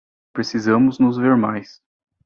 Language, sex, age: Portuguese, male, 19-29